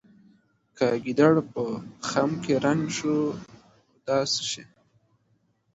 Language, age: Pashto, 19-29